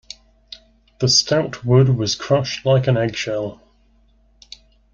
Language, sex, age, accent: English, male, 30-39, England English